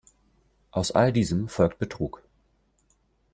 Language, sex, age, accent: German, male, 19-29, Deutschland Deutsch